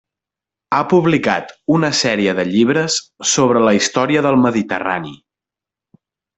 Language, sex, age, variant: Catalan, male, 19-29, Central